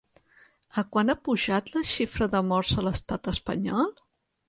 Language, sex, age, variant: Catalan, female, 40-49, Central